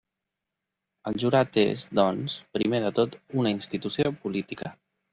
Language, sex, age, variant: Catalan, male, 30-39, Central